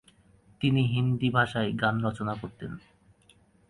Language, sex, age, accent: Bengali, male, 19-29, Bangla